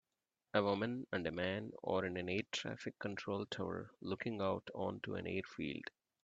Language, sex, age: English, male, 40-49